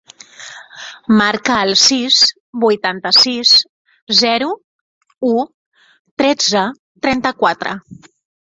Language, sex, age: Catalan, female, 30-39